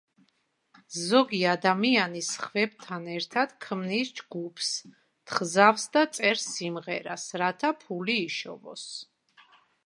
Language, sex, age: Georgian, female, 50-59